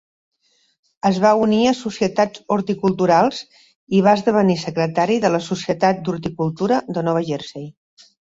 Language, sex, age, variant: Catalan, female, 60-69, Central